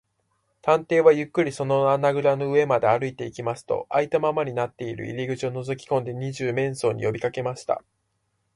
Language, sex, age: Japanese, male, 19-29